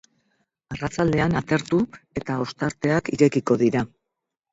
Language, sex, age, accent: Basque, female, 60-69, Mendebalekoa (Araba, Bizkaia, Gipuzkoako mendebaleko herri batzuk)